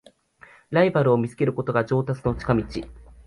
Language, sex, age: Japanese, male, 19-29